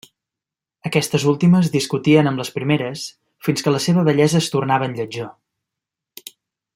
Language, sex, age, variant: Catalan, male, 30-39, Central